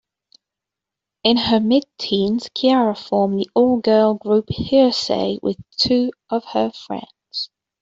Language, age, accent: English, 19-29, England English